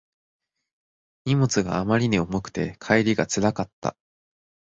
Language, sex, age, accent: Japanese, male, under 19, 標準語